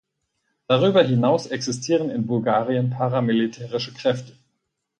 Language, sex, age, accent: German, male, 40-49, Deutschland Deutsch